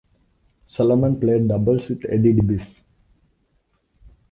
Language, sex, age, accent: English, male, 19-29, India and South Asia (India, Pakistan, Sri Lanka)